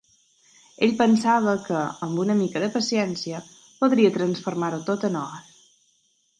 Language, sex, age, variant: Catalan, female, 30-39, Balear